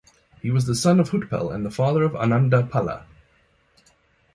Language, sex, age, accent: English, male, 30-39, Southern African (South Africa, Zimbabwe, Namibia)